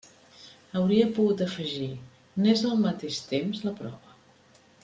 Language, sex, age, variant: Catalan, female, 50-59, Central